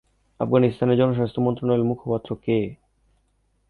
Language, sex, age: Bengali, male, 19-29